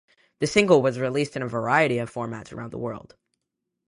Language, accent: English, United States English